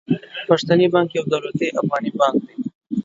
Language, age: Pashto, 19-29